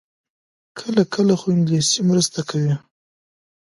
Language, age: Pashto, 30-39